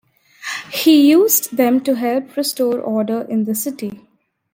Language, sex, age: English, female, under 19